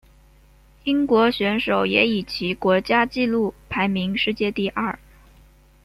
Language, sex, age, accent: Chinese, female, 19-29, 出生地：江西省